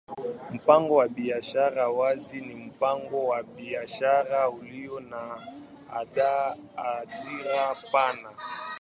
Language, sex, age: Swahili, male, 19-29